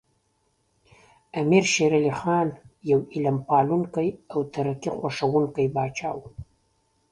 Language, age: Pashto, 40-49